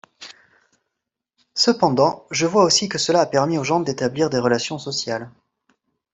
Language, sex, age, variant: French, male, 30-39, Français de métropole